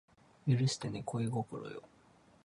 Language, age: Japanese, 30-39